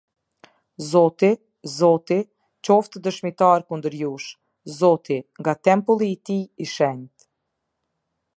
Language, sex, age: Albanian, female, 30-39